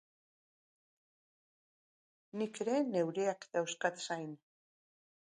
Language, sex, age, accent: Basque, female, 50-59, Erdialdekoa edo Nafarra (Gipuzkoa, Nafarroa)